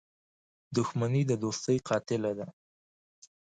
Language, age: Pashto, 19-29